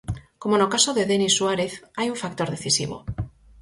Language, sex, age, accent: Galician, female, 30-39, Normativo (estándar)